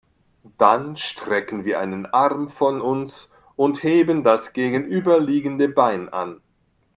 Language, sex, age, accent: German, male, 60-69, Deutschland Deutsch